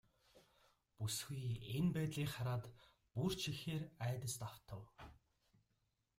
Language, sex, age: Mongolian, male, 30-39